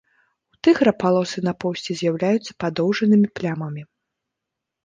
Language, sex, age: Belarusian, female, 19-29